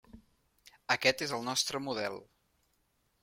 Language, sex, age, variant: Catalan, male, 40-49, Central